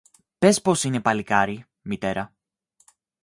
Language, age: Greek, 19-29